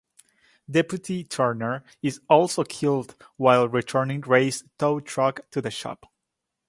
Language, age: English, 19-29